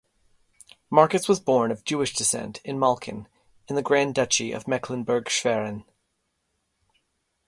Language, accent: English, United States English